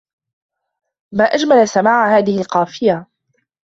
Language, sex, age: Arabic, female, 19-29